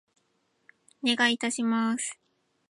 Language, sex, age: Japanese, female, 19-29